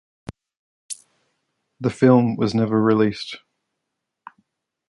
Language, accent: English, Australian English